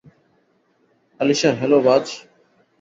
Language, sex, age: Bengali, male, 19-29